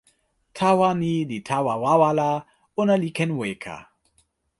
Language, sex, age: Toki Pona, male, 30-39